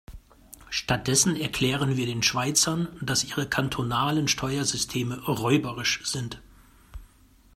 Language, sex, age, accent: German, male, 40-49, Deutschland Deutsch